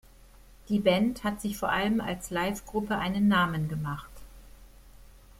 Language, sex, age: German, female, 50-59